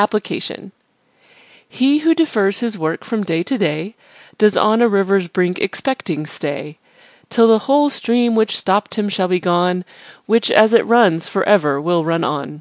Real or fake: real